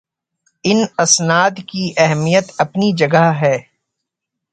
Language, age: Urdu, 40-49